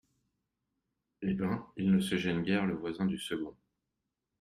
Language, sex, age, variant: French, male, 40-49, Français de métropole